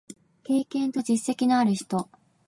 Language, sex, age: Japanese, female, 19-29